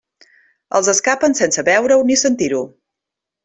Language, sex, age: Catalan, female, 40-49